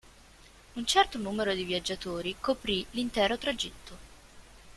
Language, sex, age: Italian, female, 19-29